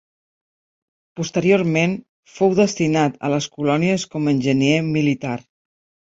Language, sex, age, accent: Catalan, female, 50-59, Barceloní